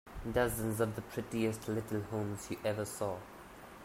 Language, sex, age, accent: English, male, 19-29, India and South Asia (India, Pakistan, Sri Lanka)